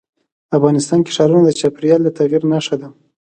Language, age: Pashto, 19-29